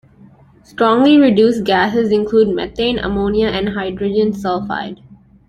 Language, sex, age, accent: English, female, 19-29, Canadian English